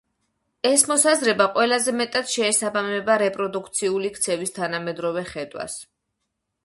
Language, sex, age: Georgian, female, 30-39